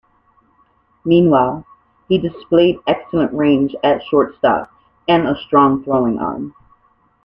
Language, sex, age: English, female, 19-29